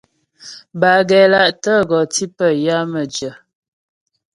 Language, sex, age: Ghomala, female, 30-39